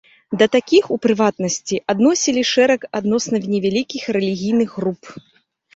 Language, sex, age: Belarusian, female, 30-39